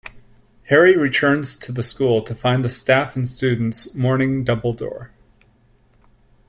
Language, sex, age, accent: English, male, 30-39, United States English